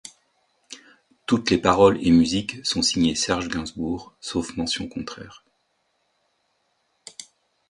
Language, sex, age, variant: French, male, 50-59, Français de métropole